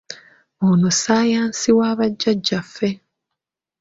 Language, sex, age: Ganda, female, 30-39